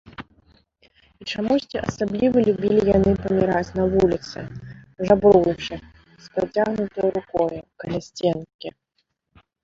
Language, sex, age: Belarusian, female, 19-29